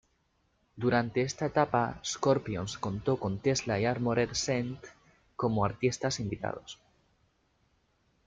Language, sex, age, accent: Spanish, male, 19-29, España: Sur peninsular (Andalucia, Extremadura, Murcia)